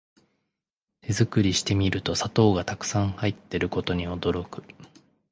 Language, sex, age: Japanese, male, 19-29